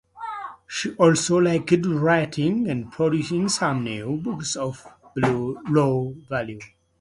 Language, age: English, 30-39